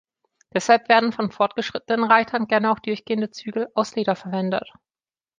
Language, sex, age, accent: German, female, 19-29, Deutschland Deutsch